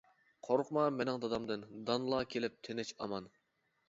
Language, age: Uyghur, 19-29